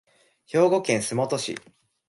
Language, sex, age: Japanese, male, under 19